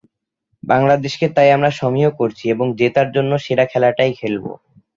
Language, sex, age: Bengali, male, 19-29